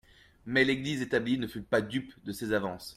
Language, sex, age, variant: French, male, 19-29, Français de métropole